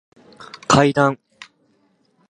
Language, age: Japanese, 19-29